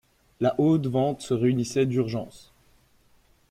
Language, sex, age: French, male, 19-29